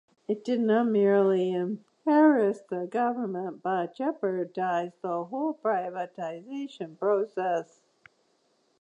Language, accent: English, Canadian English